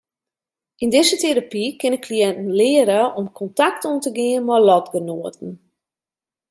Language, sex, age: Western Frisian, female, 40-49